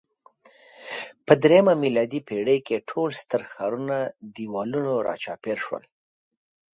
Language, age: Pashto, 40-49